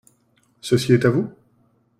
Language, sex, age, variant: French, male, 19-29, Français de métropole